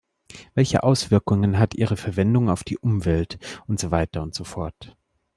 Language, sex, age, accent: German, male, 30-39, Deutschland Deutsch